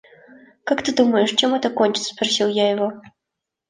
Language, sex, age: Russian, female, 19-29